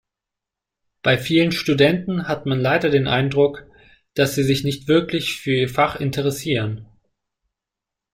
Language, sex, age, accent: German, male, 19-29, Deutschland Deutsch